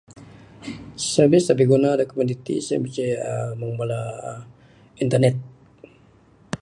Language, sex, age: Bukar-Sadung Bidayuh, male, 60-69